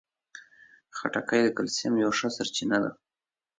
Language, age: Pashto, 19-29